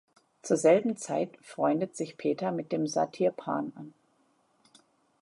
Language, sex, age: German, female, 30-39